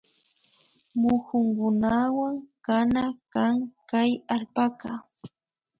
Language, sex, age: Imbabura Highland Quichua, female, 19-29